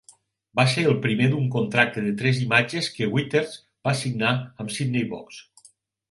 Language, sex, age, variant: Catalan, male, 50-59, Nord-Occidental